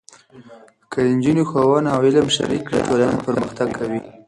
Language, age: Pashto, under 19